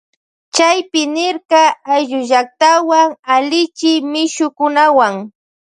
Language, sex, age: Loja Highland Quichua, female, 19-29